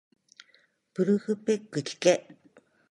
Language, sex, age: Japanese, female, 50-59